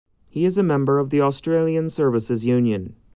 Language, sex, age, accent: English, male, 30-39, Canadian English